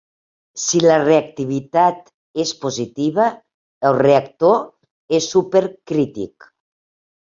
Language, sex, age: Catalan, female, 60-69